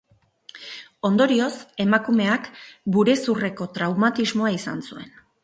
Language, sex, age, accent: Basque, female, 40-49, Erdialdekoa edo Nafarra (Gipuzkoa, Nafarroa)